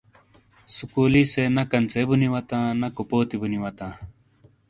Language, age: Shina, 30-39